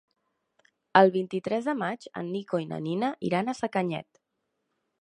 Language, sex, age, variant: Catalan, female, 19-29, Central